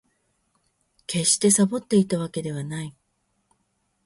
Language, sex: Japanese, female